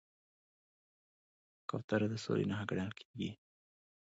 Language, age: Pashto, 19-29